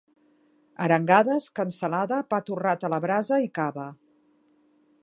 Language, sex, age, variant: Catalan, female, 40-49, Central